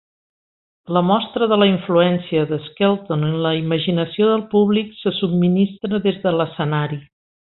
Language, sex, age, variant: Catalan, female, 60-69, Central